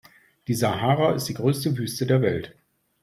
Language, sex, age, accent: German, male, 40-49, Deutschland Deutsch